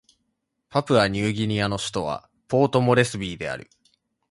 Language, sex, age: Japanese, male, 19-29